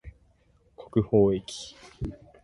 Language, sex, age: Japanese, male, 19-29